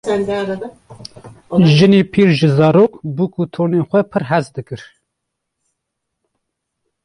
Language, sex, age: Kurdish, male, 50-59